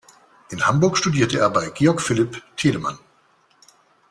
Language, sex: German, male